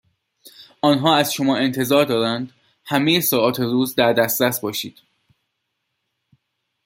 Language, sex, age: Persian, male, 19-29